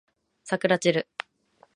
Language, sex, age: Japanese, female, 19-29